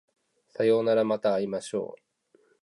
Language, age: Japanese, 30-39